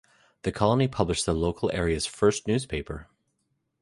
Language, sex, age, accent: English, male, 30-39, Canadian English